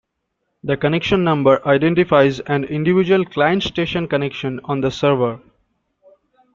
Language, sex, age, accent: English, male, 19-29, India and South Asia (India, Pakistan, Sri Lanka)